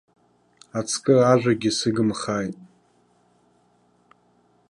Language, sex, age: Abkhazian, male, 30-39